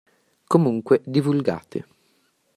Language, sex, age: Italian, male, under 19